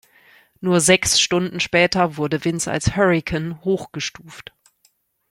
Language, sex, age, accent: German, female, 40-49, Deutschland Deutsch